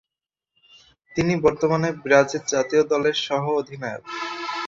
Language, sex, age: Bengali, male, 19-29